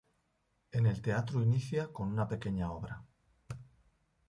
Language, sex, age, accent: Spanish, male, 40-49, España: Centro-Sur peninsular (Madrid, Toledo, Castilla-La Mancha)